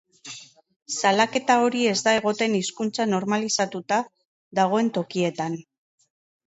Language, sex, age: Basque, female, 40-49